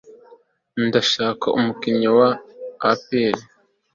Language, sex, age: Kinyarwanda, male, 19-29